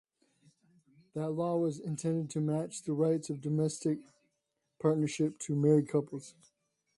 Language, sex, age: English, male, 40-49